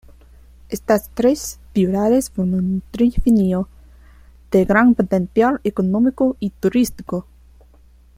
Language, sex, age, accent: Spanish, female, 19-29, España: Centro-Sur peninsular (Madrid, Toledo, Castilla-La Mancha)